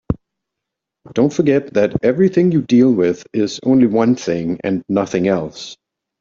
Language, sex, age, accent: English, male, 40-49, United States English